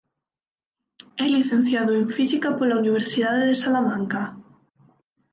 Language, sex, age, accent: Galician, female, 19-29, Oriental (común en zona oriental); Neofalante